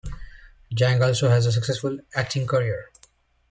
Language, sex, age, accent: English, male, 30-39, England English